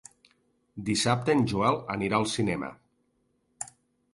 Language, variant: Catalan, Nord-Occidental